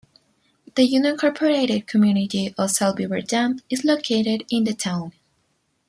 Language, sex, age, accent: English, female, 19-29, United States English